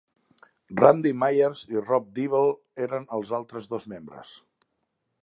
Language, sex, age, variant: Catalan, male, 30-39, Central